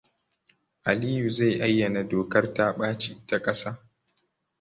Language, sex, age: Hausa, male, 19-29